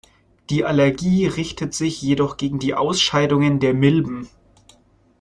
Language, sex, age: German, male, 19-29